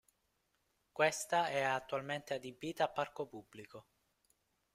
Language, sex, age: Italian, male, 19-29